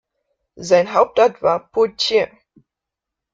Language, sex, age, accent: German, female, 19-29, Deutschland Deutsch